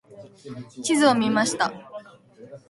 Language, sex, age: Japanese, female, 19-29